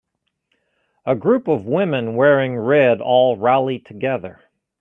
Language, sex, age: English, male, 50-59